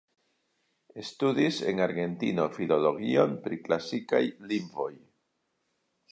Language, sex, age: Esperanto, male, 60-69